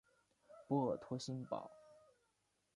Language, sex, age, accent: Chinese, male, 19-29, 出生地：福建省